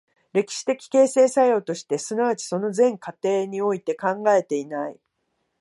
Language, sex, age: Japanese, female, 50-59